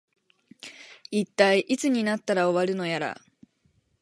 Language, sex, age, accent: Japanese, female, 19-29, 標準語